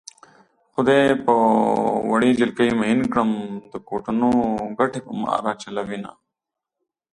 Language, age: Pashto, 19-29